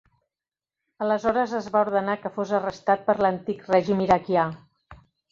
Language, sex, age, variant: Catalan, female, 50-59, Central